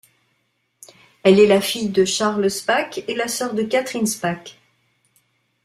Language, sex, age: French, female, 60-69